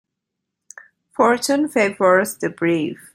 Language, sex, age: English, female, 19-29